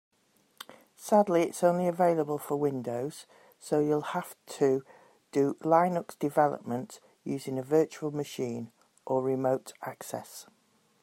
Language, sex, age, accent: English, female, 50-59, England English